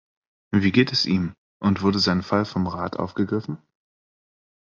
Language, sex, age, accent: German, male, 19-29, Deutschland Deutsch